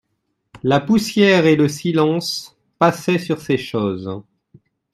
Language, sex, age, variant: French, male, 19-29, Français de métropole